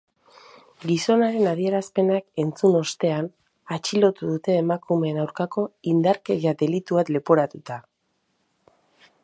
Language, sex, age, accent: Basque, female, 30-39, Mendebalekoa (Araba, Bizkaia, Gipuzkoako mendebaleko herri batzuk)